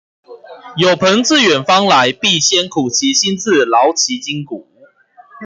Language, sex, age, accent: Chinese, male, 19-29, 出生地：新北市